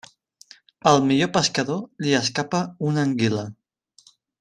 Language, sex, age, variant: Catalan, male, 19-29, Central